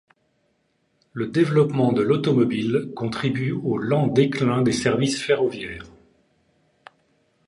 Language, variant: French, Français de métropole